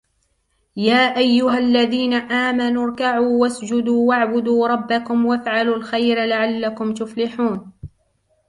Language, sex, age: Arabic, female, 19-29